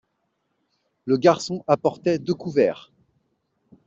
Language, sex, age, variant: French, male, 30-39, Français de métropole